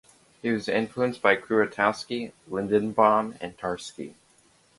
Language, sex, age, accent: English, male, under 19, United States English